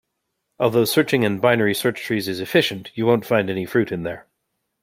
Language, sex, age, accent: English, male, 40-49, Canadian English